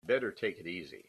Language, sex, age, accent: English, male, 70-79, United States English